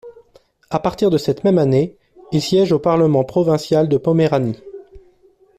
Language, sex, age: French, male, 40-49